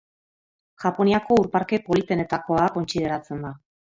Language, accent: Basque, Mendebalekoa (Araba, Bizkaia, Gipuzkoako mendebaleko herri batzuk)